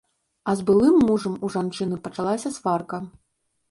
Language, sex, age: Belarusian, female, 40-49